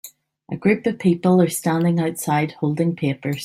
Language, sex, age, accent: English, female, 30-39, Irish English